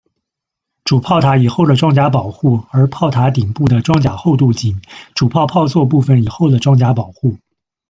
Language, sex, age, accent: Chinese, male, 30-39, 出生地：山东省